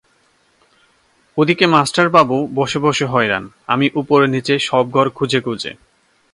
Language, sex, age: Bengali, male, 19-29